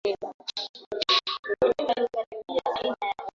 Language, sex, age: Swahili, female, 19-29